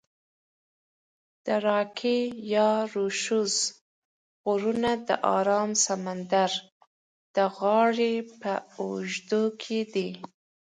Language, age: Pashto, 19-29